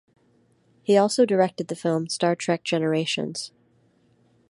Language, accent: English, Canadian English